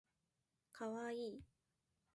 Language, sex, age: Japanese, female, 19-29